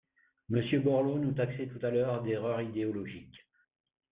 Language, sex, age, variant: French, male, 50-59, Français de métropole